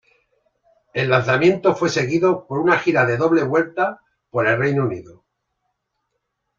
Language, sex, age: Spanish, male, 50-59